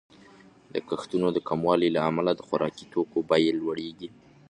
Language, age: Pashto, 30-39